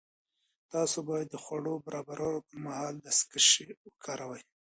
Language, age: Pashto, 30-39